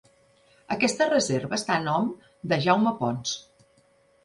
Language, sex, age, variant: Catalan, female, 50-59, Central